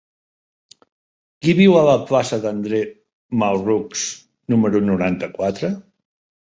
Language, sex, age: Catalan, male, 50-59